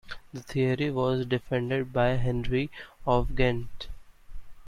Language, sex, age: English, male, 19-29